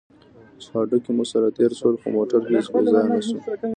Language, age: Pashto, under 19